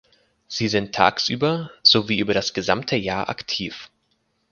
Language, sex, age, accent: German, male, 19-29, Deutschland Deutsch